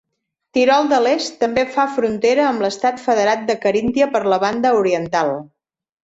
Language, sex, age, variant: Catalan, female, 60-69, Central